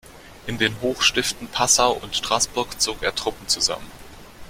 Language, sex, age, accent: German, male, under 19, Deutschland Deutsch